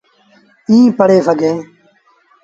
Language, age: Sindhi Bhil, under 19